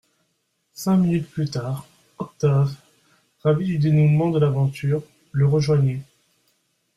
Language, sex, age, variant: French, male, 19-29, Français de métropole